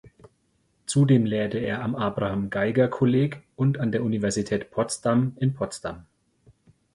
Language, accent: German, Deutschland Deutsch